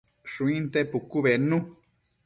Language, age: Matsés, 40-49